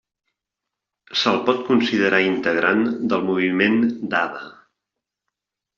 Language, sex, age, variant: Catalan, male, 50-59, Central